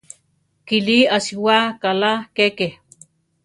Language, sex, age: Central Tarahumara, female, 50-59